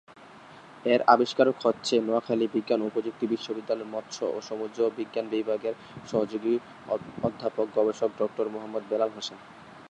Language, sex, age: Bengali, male, 19-29